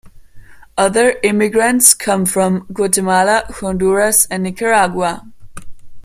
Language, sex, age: English, female, 19-29